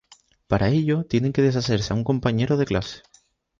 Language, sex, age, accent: Spanish, male, 19-29, España: Islas Canarias